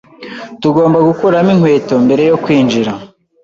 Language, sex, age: Kinyarwanda, male, 19-29